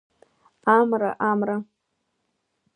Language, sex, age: Abkhazian, female, under 19